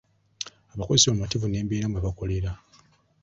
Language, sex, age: Ganda, male, 19-29